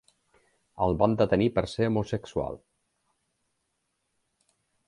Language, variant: Catalan, Central